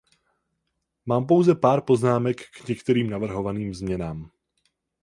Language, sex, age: Czech, male, 19-29